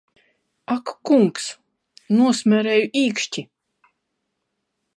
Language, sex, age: Latvian, female, 50-59